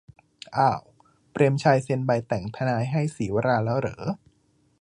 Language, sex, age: Thai, male, 19-29